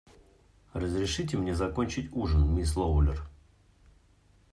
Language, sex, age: Russian, male, 40-49